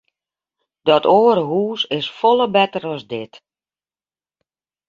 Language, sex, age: Western Frisian, female, 50-59